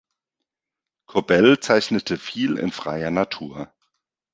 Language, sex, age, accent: German, male, 30-39, Deutschland Deutsch